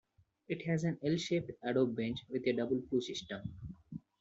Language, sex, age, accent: English, male, 19-29, India and South Asia (India, Pakistan, Sri Lanka)